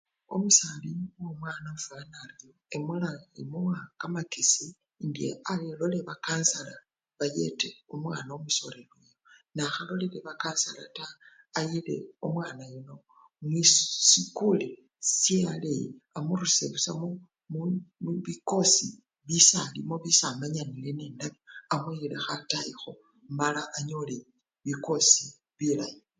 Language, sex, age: Luyia, female, 50-59